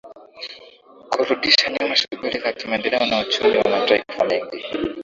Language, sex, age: Swahili, male, 19-29